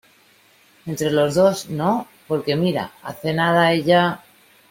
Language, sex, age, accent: Spanish, female, 40-49, España: Norte peninsular (Asturias, Castilla y León, Cantabria, País Vasco, Navarra, Aragón, La Rioja, Guadalajara, Cuenca)